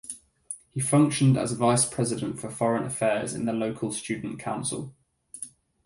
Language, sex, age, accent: English, male, 19-29, England English